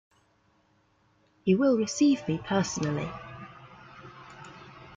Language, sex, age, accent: English, female, 30-39, England English